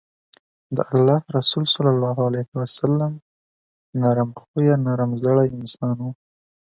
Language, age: Pashto, 19-29